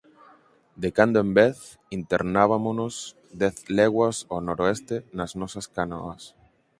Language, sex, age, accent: Galician, male, 19-29, Central (gheada)